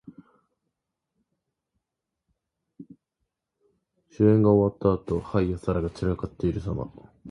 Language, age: Japanese, 19-29